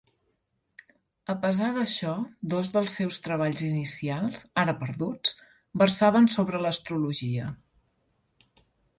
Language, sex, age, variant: Catalan, female, 50-59, Central